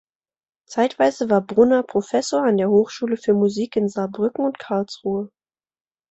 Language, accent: German, Deutschland Deutsch